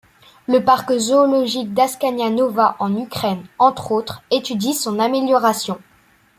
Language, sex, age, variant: French, male, under 19, Français de métropole